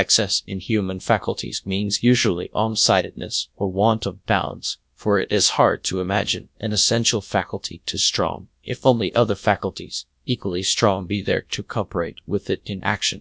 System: TTS, GradTTS